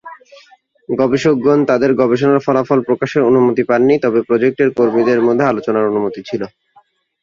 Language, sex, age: Bengali, male, 19-29